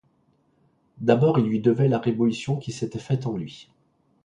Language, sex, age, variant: French, male, 50-59, Français de métropole